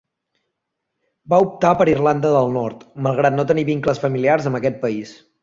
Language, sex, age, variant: Catalan, male, 19-29, Central